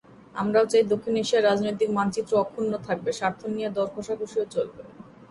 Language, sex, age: Bengali, female, 30-39